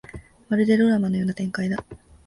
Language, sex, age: Japanese, female, 19-29